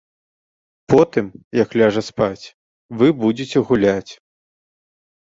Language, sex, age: Belarusian, male, 19-29